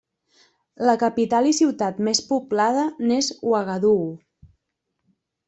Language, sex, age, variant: Catalan, female, 19-29, Central